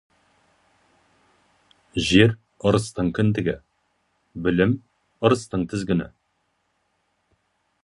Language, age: Kazakh, 40-49